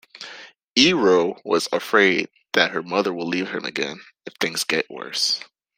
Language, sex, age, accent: English, male, 19-29, United States English